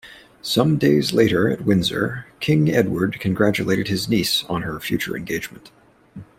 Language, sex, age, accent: English, male, 30-39, United States English